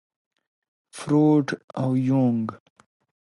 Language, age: Pashto, 19-29